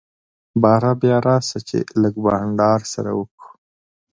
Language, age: Pashto, 19-29